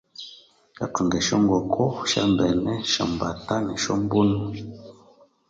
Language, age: Konzo, 19-29